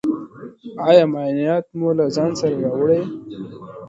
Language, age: Pashto, 19-29